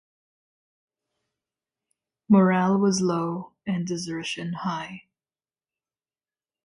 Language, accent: English, United States English; Filipino